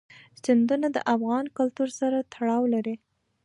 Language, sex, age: Pashto, female, 19-29